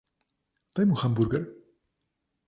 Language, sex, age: Slovenian, male, 30-39